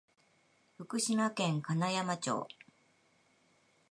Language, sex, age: Japanese, female, 50-59